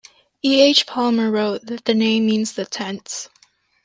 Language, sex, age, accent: English, female, under 19, United States English